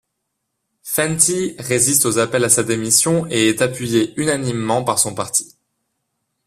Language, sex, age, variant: French, male, 19-29, Français de métropole